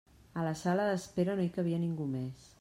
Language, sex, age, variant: Catalan, female, 40-49, Central